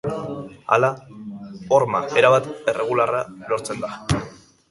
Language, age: Basque, under 19